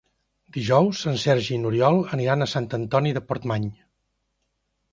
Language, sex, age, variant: Catalan, male, 50-59, Central